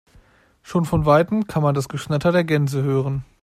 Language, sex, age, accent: German, male, 19-29, Deutschland Deutsch